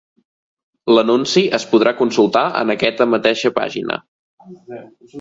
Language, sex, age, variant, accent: Catalan, male, 19-29, Central, tarragoní